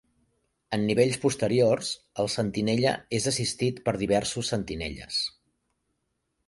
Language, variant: Catalan, Central